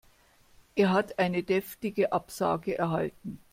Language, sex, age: German, female, 50-59